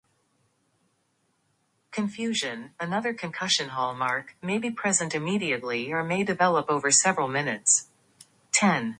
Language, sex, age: English, female, under 19